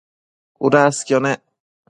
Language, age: Matsés, under 19